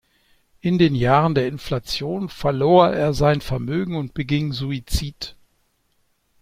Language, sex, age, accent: German, male, 60-69, Deutschland Deutsch